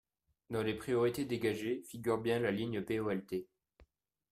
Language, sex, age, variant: French, male, 19-29, Français de métropole